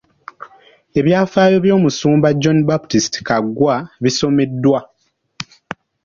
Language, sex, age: Ganda, male, under 19